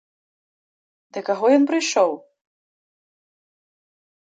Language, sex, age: Belarusian, female, 19-29